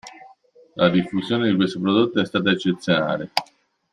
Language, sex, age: Italian, male, 40-49